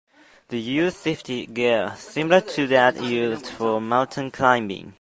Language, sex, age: English, male, under 19